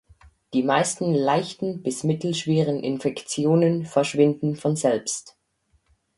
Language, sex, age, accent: German, male, under 19, Schweizerdeutsch